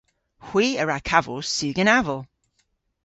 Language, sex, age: Cornish, female, 40-49